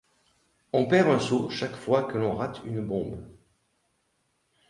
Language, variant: French, Français de métropole